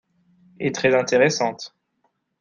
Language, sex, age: French, male, 19-29